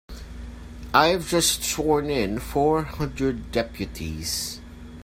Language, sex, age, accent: English, male, 40-49, Filipino